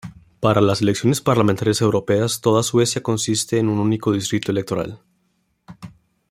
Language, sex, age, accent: Spanish, male, 19-29, México